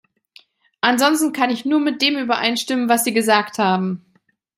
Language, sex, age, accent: German, female, 30-39, Deutschland Deutsch